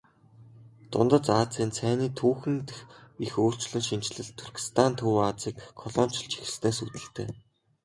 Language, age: Mongolian, 19-29